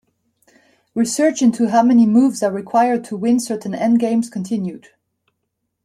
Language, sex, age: English, male, 19-29